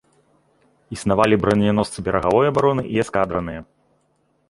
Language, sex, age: Belarusian, male, 30-39